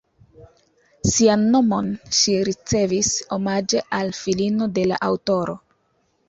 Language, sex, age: Esperanto, female, 19-29